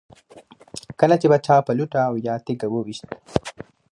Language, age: Pashto, 19-29